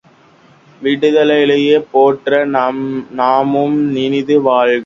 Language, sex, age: Tamil, male, under 19